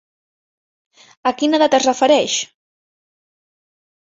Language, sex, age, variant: Catalan, female, 19-29, Central